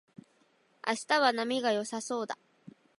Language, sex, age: Japanese, female, 19-29